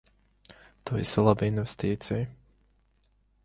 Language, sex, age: Latvian, male, 19-29